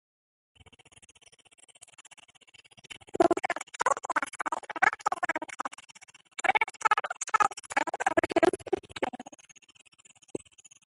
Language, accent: English, Welsh English